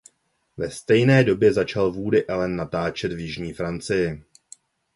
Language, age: Czech, 30-39